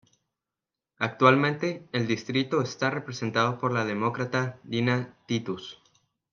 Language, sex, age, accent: Spanish, male, 40-49, México